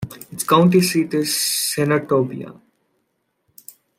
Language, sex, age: English, male, 19-29